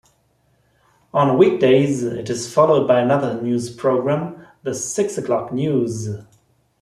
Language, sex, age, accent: English, male, 40-49, United States English